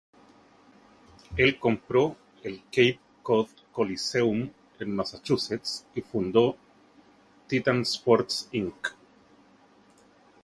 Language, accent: Spanish, Chileno: Chile, Cuyo